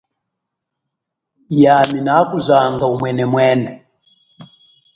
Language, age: Chokwe, 40-49